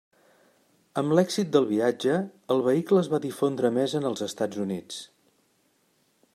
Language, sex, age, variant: Catalan, male, 60-69, Central